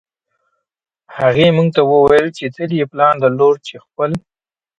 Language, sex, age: Pashto, male, 30-39